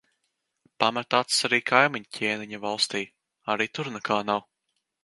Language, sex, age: Latvian, male, under 19